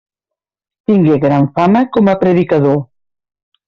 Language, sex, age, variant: Catalan, female, 50-59, Septentrional